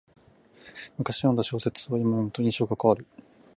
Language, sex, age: Japanese, male, 19-29